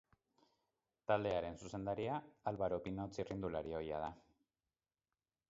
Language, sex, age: Basque, male, 50-59